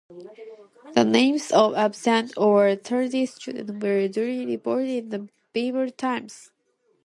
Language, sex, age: English, female, under 19